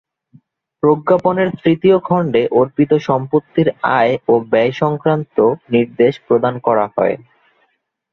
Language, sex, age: Bengali, male, 19-29